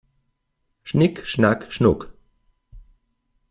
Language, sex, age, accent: German, male, 50-59, Deutschland Deutsch